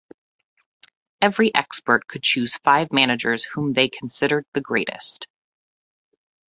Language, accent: English, United States English